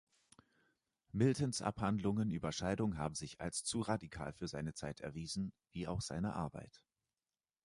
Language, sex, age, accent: German, male, 30-39, Deutschland Deutsch